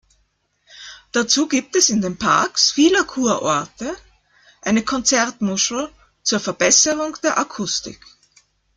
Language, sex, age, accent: German, female, 50-59, Österreichisches Deutsch